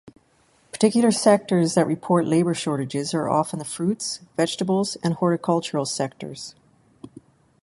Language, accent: English, Canadian English